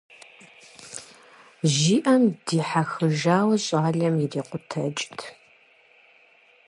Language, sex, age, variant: Kabardian, female, 30-39, Адыгэбзэ (Къэбэрдей, Кирил, псоми зэдай)